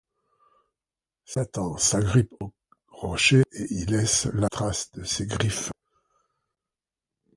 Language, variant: French, Français de métropole